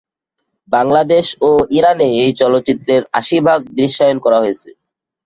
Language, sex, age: Bengali, male, under 19